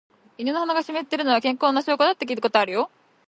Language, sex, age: Japanese, female, 19-29